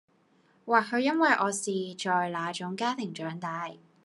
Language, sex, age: Cantonese, female, 19-29